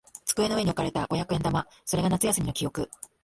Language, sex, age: Japanese, female, 40-49